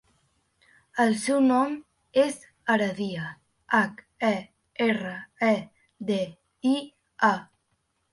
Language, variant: Catalan, Nord-Occidental